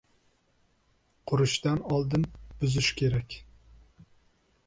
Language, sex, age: Uzbek, male, 19-29